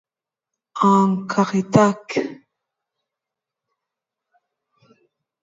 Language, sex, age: Kinyarwanda, female, 19-29